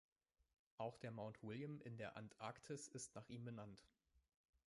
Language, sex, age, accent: German, male, 19-29, Deutschland Deutsch